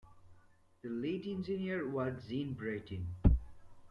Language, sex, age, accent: English, male, 19-29, United States English